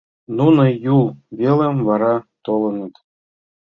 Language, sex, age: Mari, male, 40-49